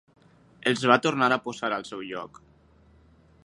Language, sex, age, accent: Catalan, male, 19-29, valencià